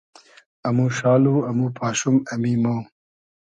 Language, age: Hazaragi, 30-39